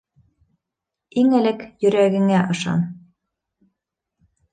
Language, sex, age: Bashkir, female, 19-29